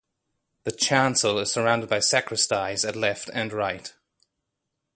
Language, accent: English, United States English